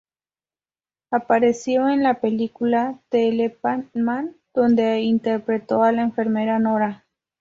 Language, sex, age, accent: Spanish, female, 30-39, México